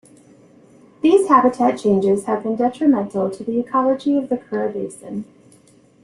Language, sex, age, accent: English, female, 50-59, United States English